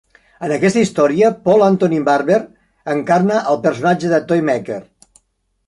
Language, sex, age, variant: Catalan, male, 60-69, Central